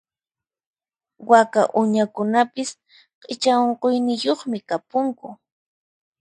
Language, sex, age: Puno Quechua, female, 19-29